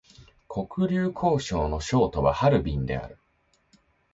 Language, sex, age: Japanese, male, 19-29